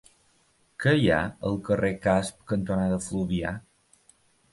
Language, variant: Catalan, Balear